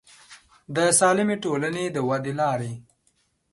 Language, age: Pashto, 19-29